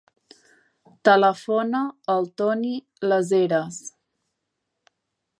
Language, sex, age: Catalan, female, 19-29